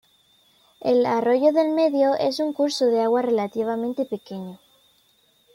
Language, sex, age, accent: Spanish, female, under 19, España: Centro-Sur peninsular (Madrid, Toledo, Castilla-La Mancha)